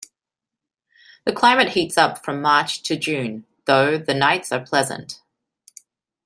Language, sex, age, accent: English, female, 30-39, Australian English